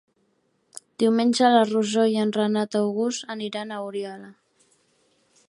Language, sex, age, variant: Catalan, female, 19-29, Central